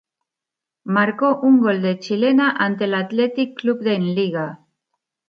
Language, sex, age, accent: Spanish, female, 50-59, España: Centro-Sur peninsular (Madrid, Toledo, Castilla-La Mancha)